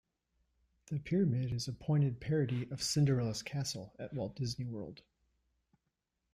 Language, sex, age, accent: English, male, 40-49, United States English